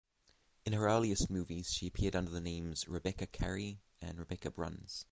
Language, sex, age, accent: English, male, 19-29, England English; New Zealand English